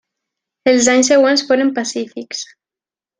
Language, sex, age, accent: Catalan, female, 19-29, valencià